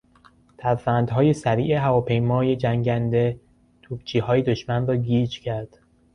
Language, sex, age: Persian, male, 19-29